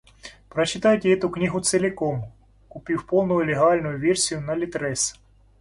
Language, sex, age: Russian, male, 40-49